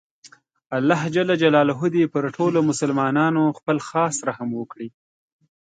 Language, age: Pashto, 19-29